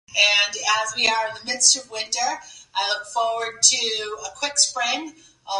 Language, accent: English, England English